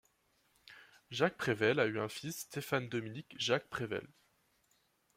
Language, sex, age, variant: French, male, 19-29, Français de métropole